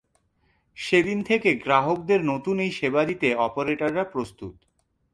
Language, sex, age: Bengali, male, 30-39